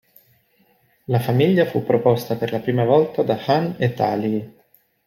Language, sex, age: Italian, male, 30-39